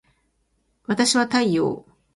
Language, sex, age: Japanese, female, 50-59